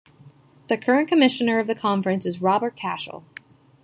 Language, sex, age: English, female, 19-29